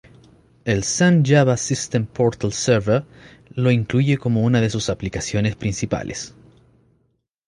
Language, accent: Spanish, Chileno: Chile, Cuyo